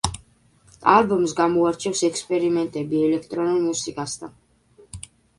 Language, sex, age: Georgian, male, under 19